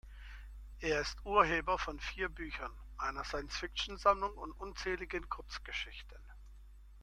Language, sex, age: German, male, 50-59